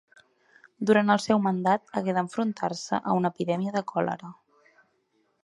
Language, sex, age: Catalan, female, 19-29